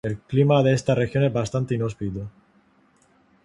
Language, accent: Spanish, España: Sur peninsular (Andalucia, Extremadura, Murcia)